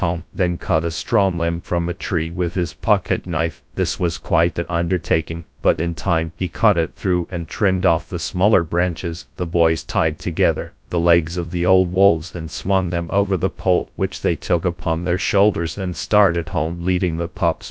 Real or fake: fake